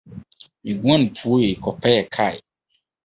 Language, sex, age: Akan, male, 30-39